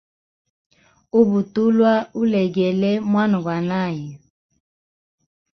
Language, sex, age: Hemba, female, 30-39